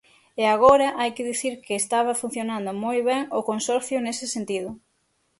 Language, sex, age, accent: Galician, female, 30-39, Atlántico (seseo e gheada); Normativo (estándar)